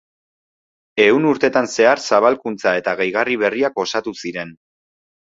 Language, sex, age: Basque, male, 19-29